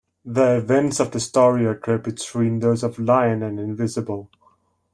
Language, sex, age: English, male, 19-29